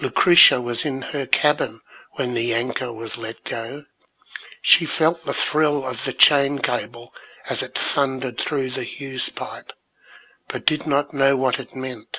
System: none